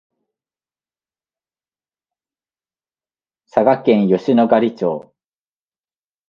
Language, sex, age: Japanese, male, 19-29